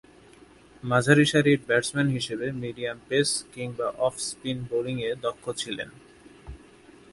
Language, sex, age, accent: Bengali, male, 19-29, Standard Bengali